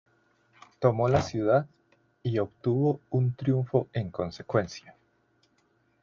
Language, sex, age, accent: Spanish, male, 30-39, Andino-Pacífico: Colombia, Perú, Ecuador, oeste de Bolivia y Venezuela andina